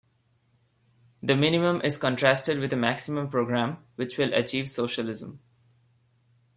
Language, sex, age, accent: English, male, 19-29, India and South Asia (India, Pakistan, Sri Lanka)